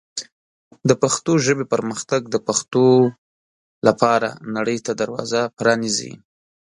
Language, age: Pashto, 19-29